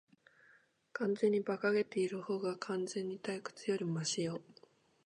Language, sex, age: Japanese, female, 19-29